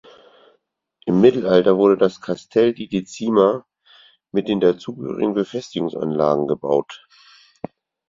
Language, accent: German, Deutschland Deutsch